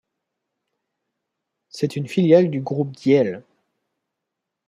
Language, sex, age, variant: French, male, 30-39, Français de métropole